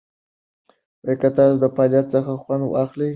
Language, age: Pashto, under 19